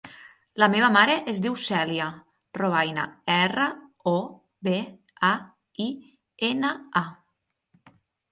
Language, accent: Catalan, Ebrenc